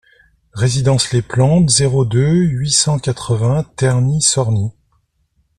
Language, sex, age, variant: French, male, 50-59, Français de métropole